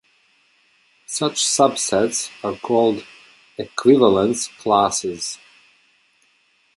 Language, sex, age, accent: English, male, 30-39, United States English